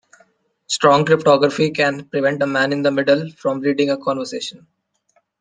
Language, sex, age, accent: English, male, 19-29, India and South Asia (India, Pakistan, Sri Lanka)